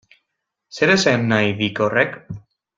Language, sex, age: Basque, male, 19-29